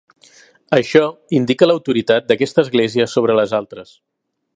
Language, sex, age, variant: Catalan, male, 40-49, Central